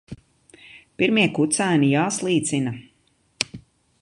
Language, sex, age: Latvian, female, 40-49